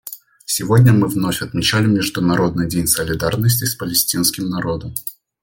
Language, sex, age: Russian, male, under 19